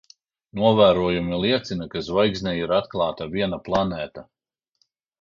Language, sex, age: Latvian, male, 40-49